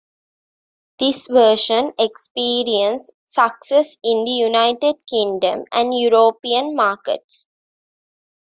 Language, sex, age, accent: English, female, 19-29, India and South Asia (India, Pakistan, Sri Lanka)